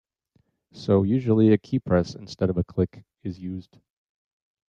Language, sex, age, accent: English, male, 30-39, United States English